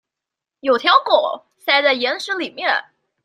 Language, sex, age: Chinese, female, 19-29